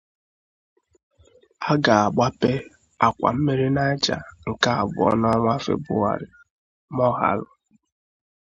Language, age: Igbo, 30-39